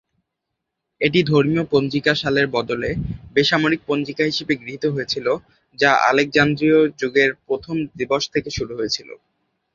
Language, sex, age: Bengali, male, under 19